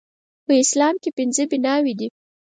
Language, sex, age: Pashto, female, under 19